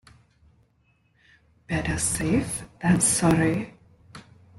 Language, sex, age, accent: English, female, 19-29, India and South Asia (India, Pakistan, Sri Lanka)